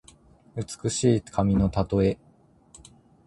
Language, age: Japanese, 19-29